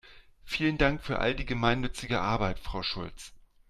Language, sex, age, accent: German, male, 40-49, Deutschland Deutsch